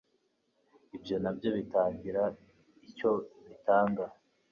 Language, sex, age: Kinyarwanda, male, 19-29